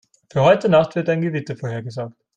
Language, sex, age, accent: German, male, 19-29, Österreichisches Deutsch